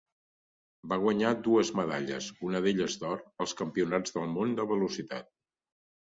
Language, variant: Catalan, Central